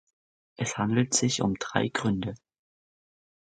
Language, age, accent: German, under 19, Deutschland Deutsch